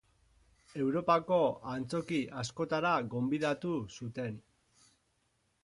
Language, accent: Basque, Mendebalekoa (Araba, Bizkaia, Gipuzkoako mendebaleko herri batzuk)